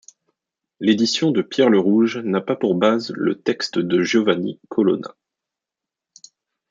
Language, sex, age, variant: French, male, 30-39, Français de métropole